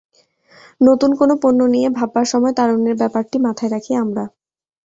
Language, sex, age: Bengali, female, 19-29